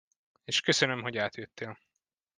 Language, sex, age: Hungarian, male, 19-29